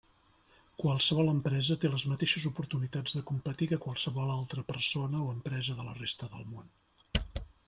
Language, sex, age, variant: Catalan, male, 50-59, Central